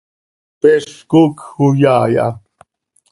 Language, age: Seri, 40-49